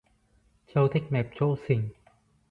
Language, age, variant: Vietnamese, 30-39, Hà Nội